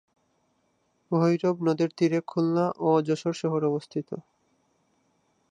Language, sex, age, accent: Bengali, male, 19-29, প্রমিত বাংলা